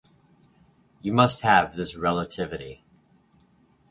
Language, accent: English, United States English